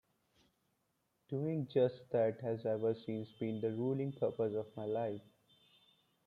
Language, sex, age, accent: English, male, 19-29, India and South Asia (India, Pakistan, Sri Lanka)